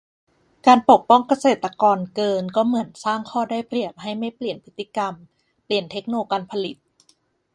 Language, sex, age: Thai, female, 30-39